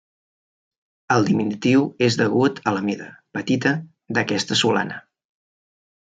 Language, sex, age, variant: Catalan, male, 30-39, Central